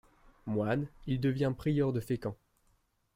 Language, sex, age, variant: French, male, 19-29, Français de métropole